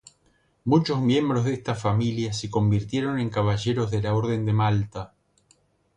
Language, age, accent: Spanish, 50-59, Rioplatense: Argentina, Uruguay, este de Bolivia, Paraguay